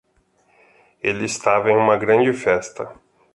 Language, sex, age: Portuguese, male, 40-49